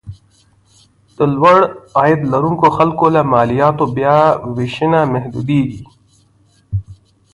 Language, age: Pashto, 19-29